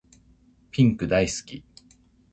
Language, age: Japanese, 40-49